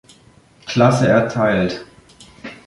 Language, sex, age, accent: German, male, under 19, Deutschland Deutsch